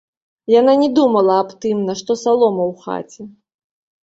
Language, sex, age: Belarusian, female, 30-39